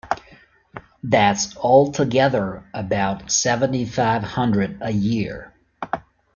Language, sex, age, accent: English, male, 40-49, United States English